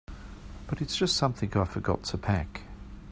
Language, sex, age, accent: English, male, 50-59, Australian English